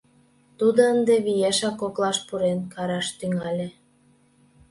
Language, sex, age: Mari, female, 19-29